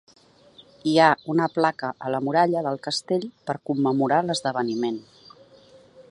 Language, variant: Catalan, Central